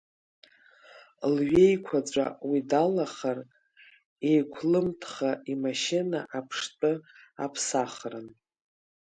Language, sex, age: Abkhazian, female, 50-59